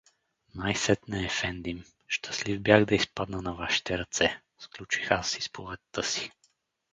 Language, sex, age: Bulgarian, male, 30-39